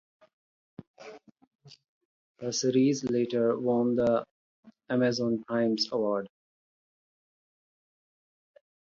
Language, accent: English, India and South Asia (India, Pakistan, Sri Lanka)